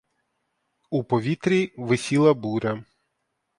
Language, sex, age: Ukrainian, male, 30-39